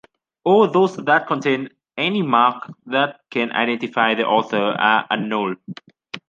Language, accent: English, United States English